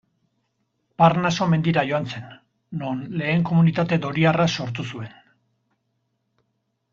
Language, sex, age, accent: Basque, male, 50-59, Erdialdekoa edo Nafarra (Gipuzkoa, Nafarroa)